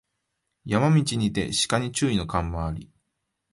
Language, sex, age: Japanese, male, 19-29